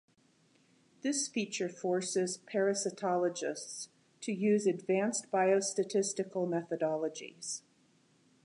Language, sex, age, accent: English, female, 60-69, United States English